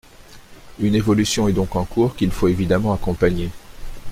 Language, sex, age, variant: French, male, 60-69, Français de métropole